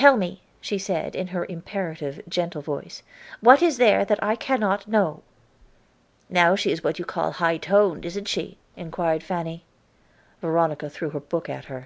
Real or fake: real